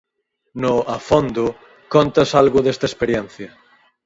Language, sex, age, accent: Galician, male, 30-39, Normativo (estándar)